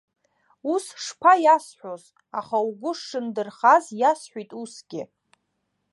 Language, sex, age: Abkhazian, female, 19-29